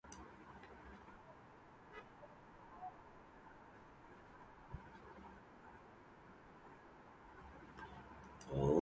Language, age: English, 50-59